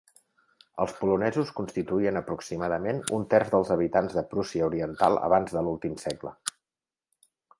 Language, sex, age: Catalan, male, 40-49